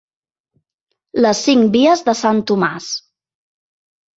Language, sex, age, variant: Catalan, female, 40-49, Central